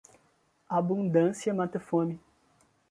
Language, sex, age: Portuguese, male, 19-29